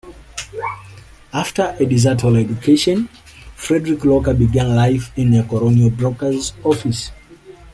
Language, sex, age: English, male, 19-29